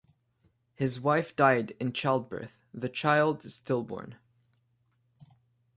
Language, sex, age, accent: English, male, 19-29, Canadian English